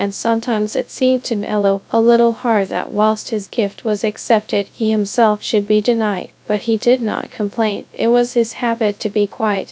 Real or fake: fake